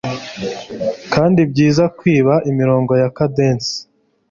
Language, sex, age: Kinyarwanda, male, 19-29